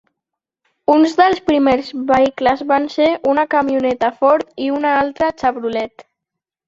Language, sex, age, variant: Catalan, male, under 19, Central